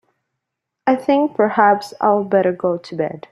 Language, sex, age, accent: English, female, 30-39, Canadian English